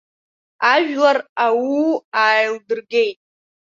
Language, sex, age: Abkhazian, female, under 19